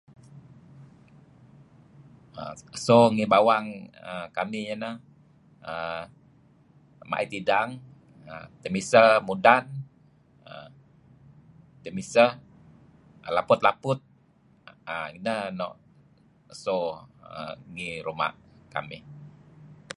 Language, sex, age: Kelabit, male, 50-59